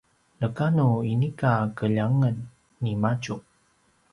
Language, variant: Paiwan, pinayuanan a kinaikacedasan (東排灣語)